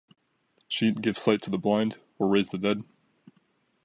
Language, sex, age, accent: English, male, 19-29, United States English